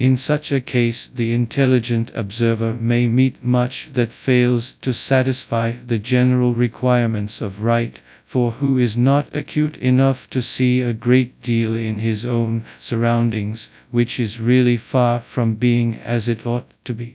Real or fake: fake